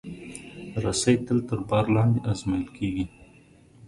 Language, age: Pashto, 30-39